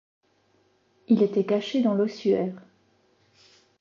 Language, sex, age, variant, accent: French, female, 40-49, Français d'Europe, Français de Suisse